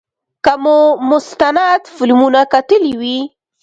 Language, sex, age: Pashto, female, 19-29